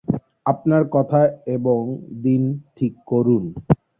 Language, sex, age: Bengali, male, 19-29